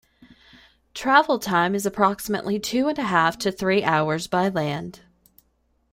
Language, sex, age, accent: English, female, 30-39, United States English